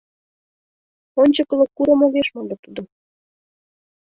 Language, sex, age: Mari, female, 19-29